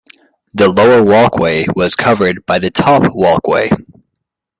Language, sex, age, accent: English, male, 30-39, United States English